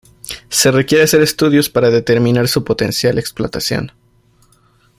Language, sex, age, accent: Spanish, male, 19-29, México